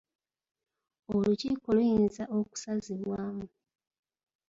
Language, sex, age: Ganda, female, 30-39